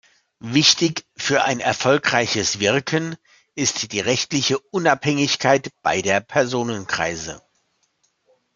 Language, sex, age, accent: German, male, 50-59, Deutschland Deutsch